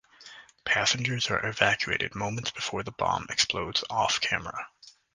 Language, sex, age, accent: English, male, 19-29, United States English